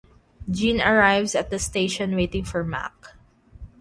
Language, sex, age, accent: English, female, 19-29, United States English; Filipino